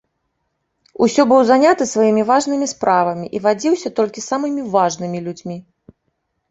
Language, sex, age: Belarusian, female, 30-39